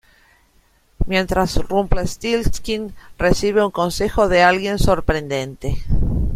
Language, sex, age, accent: Spanish, female, 50-59, Rioplatense: Argentina, Uruguay, este de Bolivia, Paraguay